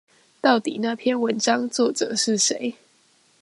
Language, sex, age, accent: Chinese, female, 19-29, 出生地：臺北市